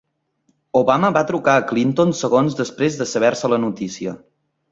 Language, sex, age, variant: Catalan, male, 19-29, Central